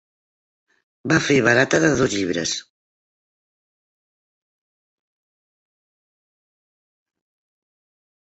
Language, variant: Catalan, Central